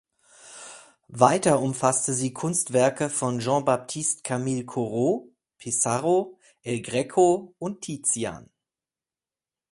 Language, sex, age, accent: German, male, 40-49, Deutschland Deutsch